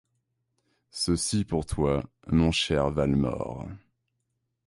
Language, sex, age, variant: French, male, 19-29, Français de métropole